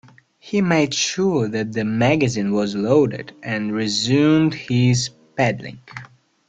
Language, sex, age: English, male, 19-29